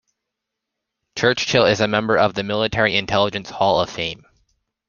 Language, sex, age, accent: English, male, 19-29, United States English